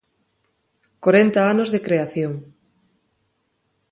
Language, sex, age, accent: Galician, female, 40-49, Neofalante